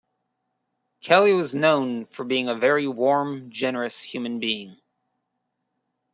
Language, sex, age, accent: English, male, 19-29, United States English